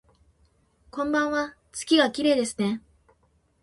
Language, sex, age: Japanese, female, 19-29